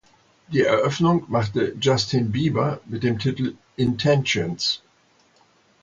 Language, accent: German, Deutschland Deutsch